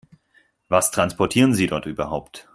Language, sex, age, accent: German, male, 19-29, Deutschland Deutsch